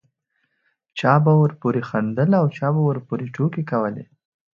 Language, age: Pashto, 19-29